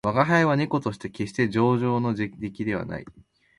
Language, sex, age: Japanese, male, 19-29